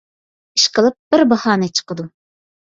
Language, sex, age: Uyghur, female, 30-39